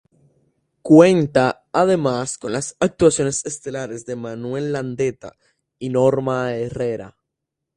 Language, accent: Spanish, América central